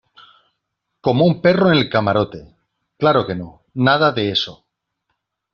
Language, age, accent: Spanish, 40-49, España: Norte peninsular (Asturias, Castilla y León, Cantabria, País Vasco, Navarra, Aragón, La Rioja, Guadalajara, Cuenca)